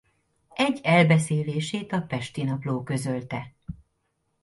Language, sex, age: Hungarian, female, 40-49